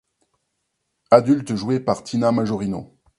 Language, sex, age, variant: French, male, 40-49, Français de métropole